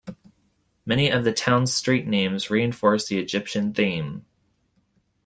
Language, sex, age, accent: English, male, 19-29, United States English